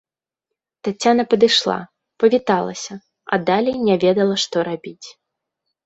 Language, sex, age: Belarusian, female, 19-29